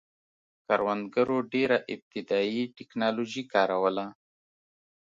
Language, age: Pashto, 30-39